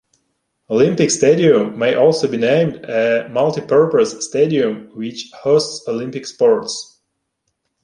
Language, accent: English, United States English